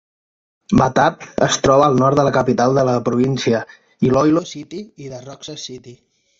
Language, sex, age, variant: Catalan, male, 30-39, Central